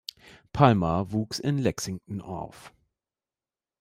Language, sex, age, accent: German, male, 30-39, Deutschland Deutsch